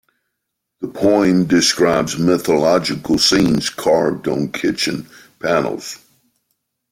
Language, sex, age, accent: English, male, 60-69, United States English